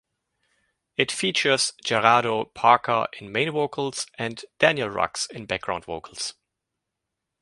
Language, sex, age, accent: English, male, 40-49, United States English